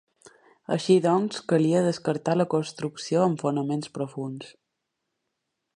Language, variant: Catalan, Balear